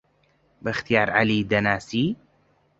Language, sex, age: Central Kurdish, male, 19-29